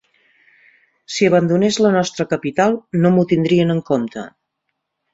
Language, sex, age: Catalan, female, 40-49